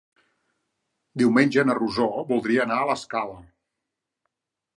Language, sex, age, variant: Catalan, male, 40-49, Central